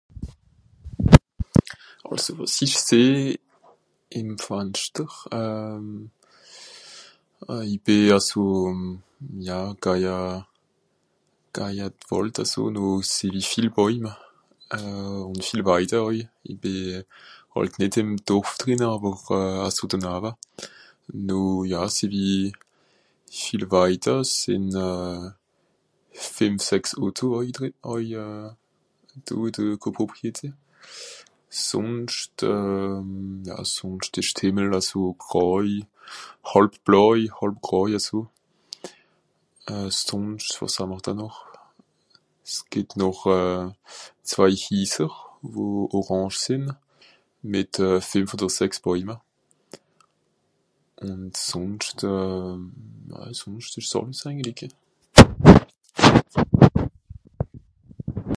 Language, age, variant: Swiss German, 19-29, Nordniederàlemmànisch (Rishoffe, Zàwere, Bùsswìller, Hawenau, Brüemt, Stroossbùri, Molse, Dàmbàch, Schlettstàtt, Pfàlzbùri usw.)